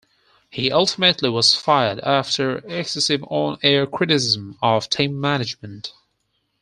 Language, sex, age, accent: English, male, 19-29, England English